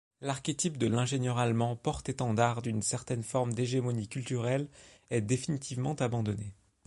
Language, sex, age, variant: French, male, 30-39, Français de métropole